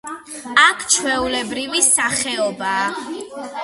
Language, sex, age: Georgian, female, under 19